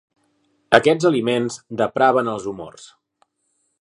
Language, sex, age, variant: Catalan, male, 30-39, Central